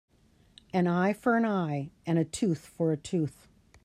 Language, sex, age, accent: English, female, 60-69, United States English